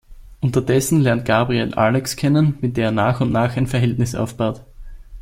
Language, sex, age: German, male, under 19